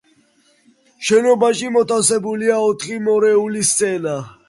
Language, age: Georgian, 19-29